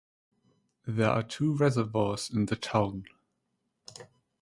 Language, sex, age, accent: English, male, 19-29, German English